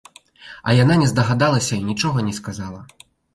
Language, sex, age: Belarusian, male, 19-29